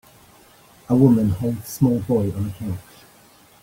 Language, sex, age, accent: English, male, 50-59, England English